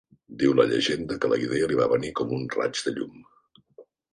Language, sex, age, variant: Catalan, male, 50-59, Central